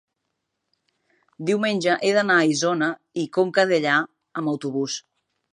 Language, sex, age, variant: Catalan, female, 40-49, Central